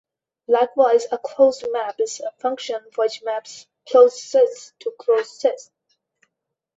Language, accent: English, India and South Asia (India, Pakistan, Sri Lanka); bangladesh